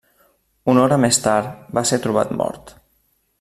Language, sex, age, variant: Catalan, male, 30-39, Central